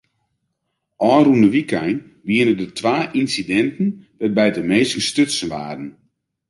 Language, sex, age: Western Frisian, male, 50-59